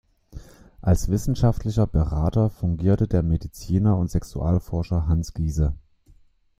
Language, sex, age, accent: German, male, 30-39, Deutschland Deutsch